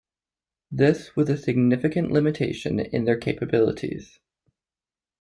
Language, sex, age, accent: English, male, 19-29, Canadian English